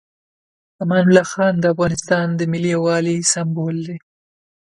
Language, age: Pashto, 19-29